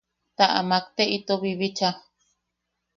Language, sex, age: Yaqui, female, 30-39